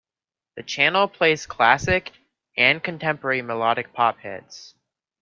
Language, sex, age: English, male, under 19